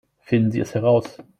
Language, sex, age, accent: German, male, 19-29, Deutschland Deutsch